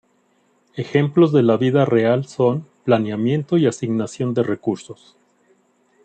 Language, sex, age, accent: Spanish, male, 40-49, México